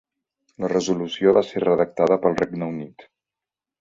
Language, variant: Catalan, Central